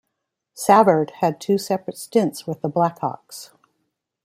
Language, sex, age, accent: English, female, 50-59, United States English